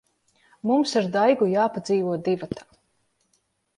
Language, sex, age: Latvian, female, 19-29